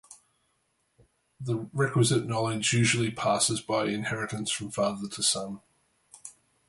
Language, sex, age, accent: English, male, 40-49, Australian English